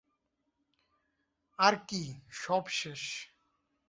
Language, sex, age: Bengali, male, 19-29